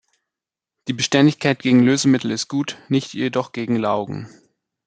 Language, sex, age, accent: German, male, 19-29, Deutschland Deutsch